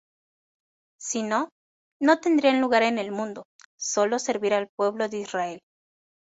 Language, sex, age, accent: Spanish, female, 19-29, México